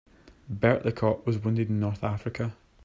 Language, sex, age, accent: English, male, 19-29, Scottish English